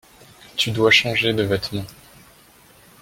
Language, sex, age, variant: French, male, 19-29, Français de métropole